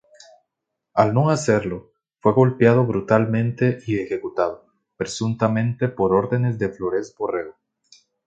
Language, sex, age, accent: Spanish, male, 19-29, América central